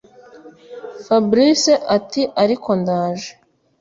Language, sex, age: Kinyarwanda, female, 19-29